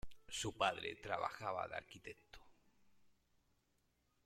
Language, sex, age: Spanish, male, 40-49